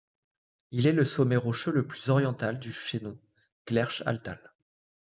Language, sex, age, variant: French, male, 30-39, Français de métropole